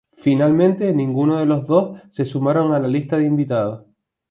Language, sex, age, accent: Spanish, male, 19-29, España: Sur peninsular (Andalucia, Extremadura, Murcia)